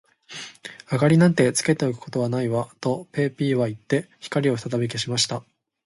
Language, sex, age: Japanese, male, 19-29